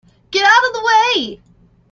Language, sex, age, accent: English, female, 19-29, United States English